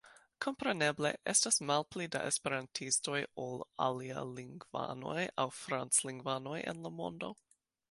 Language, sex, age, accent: Esperanto, female, 30-39, Internacia